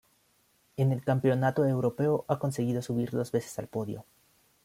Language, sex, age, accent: Spanish, male, 19-29, México